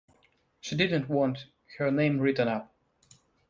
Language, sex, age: English, male, 30-39